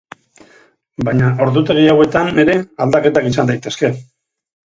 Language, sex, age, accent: Basque, male, 50-59, Mendebalekoa (Araba, Bizkaia, Gipuzkoako mendebaleko herri batzuk)